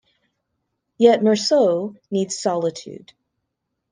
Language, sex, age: English, female, 30-39